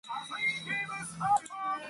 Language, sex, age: English, female, 19-29